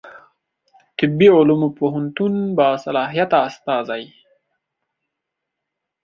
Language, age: Pashto, under 19